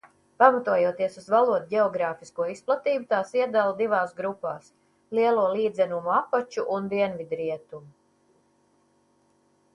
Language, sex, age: Latvian, female, 60-69